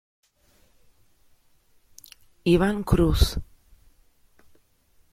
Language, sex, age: Italian, female, 19-29